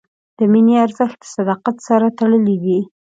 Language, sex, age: Pashto, female, 19-29